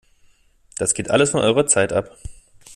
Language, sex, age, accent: German, male, 30-39, Deutschland Deutsch